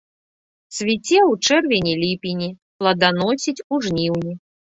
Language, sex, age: Belarusian, female, 30-39